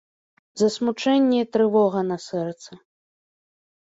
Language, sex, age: Belarusian, female, 19-29